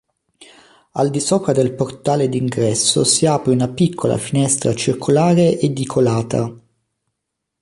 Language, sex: Italian, male